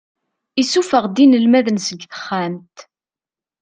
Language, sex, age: Kabyle, female, 30-39